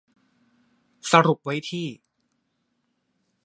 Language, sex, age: Thai, male, 30-39